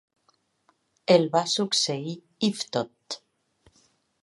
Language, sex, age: Catalan, female, 50-59